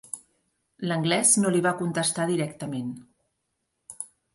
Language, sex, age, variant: Catalan, female, 40-49, Central